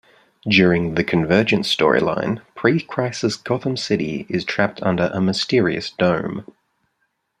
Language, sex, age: English, male, 30-39